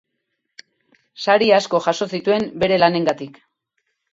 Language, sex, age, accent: Basque, female, 40-49, Erdialdekoa edo Nafarra (Gipuzkoa, Nafarroa)